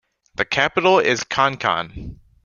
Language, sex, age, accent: English, male, under 19, United States English